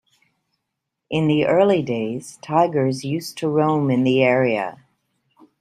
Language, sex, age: English, female, 60-69